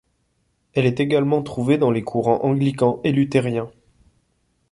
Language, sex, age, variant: French, male, 30-39, Français de métropole